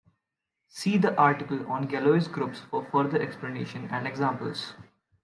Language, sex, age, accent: English, male, 19-29, India and South Asia (India, Pakistan, Sri Lanka)